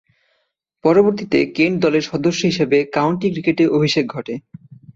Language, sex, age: Bengali, male, 19-29